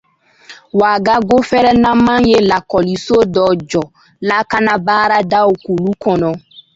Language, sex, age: Dyula, female, 19-29